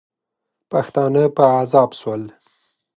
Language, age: Pashto, 30-39